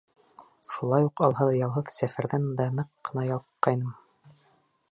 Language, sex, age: Bashkir, male, 30-39